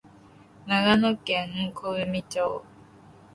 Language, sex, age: Japanese, female, under 19